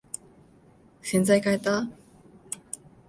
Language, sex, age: Japanese, female, 19-29